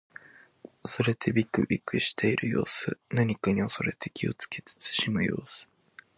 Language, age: Japanese, under 19